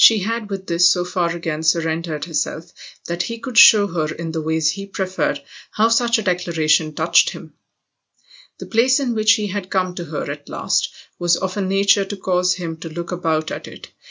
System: none